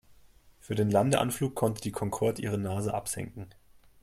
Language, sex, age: German, male, 30-39